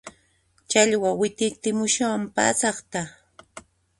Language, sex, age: Puno Quechua, female, 40-49